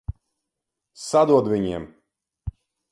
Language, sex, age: Latvian, male, 40-49